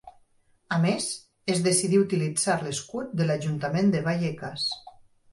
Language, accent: Catalan, valencià